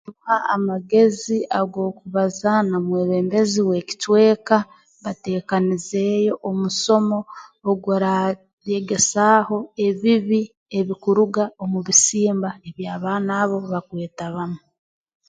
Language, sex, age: Tooro, female, 19-29